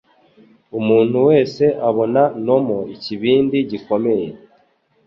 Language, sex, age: Kinyarwanda, male, 19-29